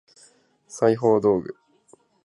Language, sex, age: Japanese, male, 19-29